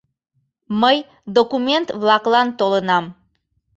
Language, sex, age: Mari, female, 30-39